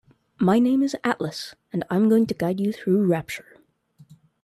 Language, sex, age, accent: English, female, 30-39, United States English